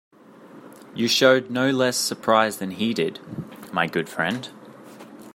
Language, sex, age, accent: English, male, 19-29, Australian English